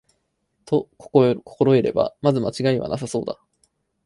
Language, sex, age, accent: Japanese, male, 19-29, 標準語